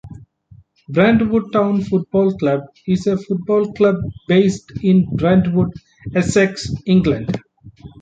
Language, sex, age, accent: English, male, 30-39, India and South Asia (India, Pakistan, Sri Lanka)